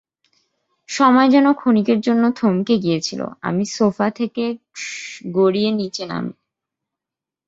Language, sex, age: Bengali, female, 19-29